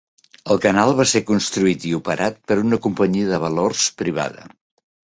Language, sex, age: Catalan, male, 70-79